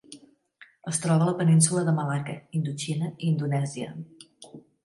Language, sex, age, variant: Catalan, female, 50-59, Central